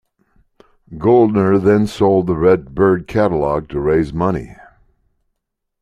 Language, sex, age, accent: English, male, 60-69, United States English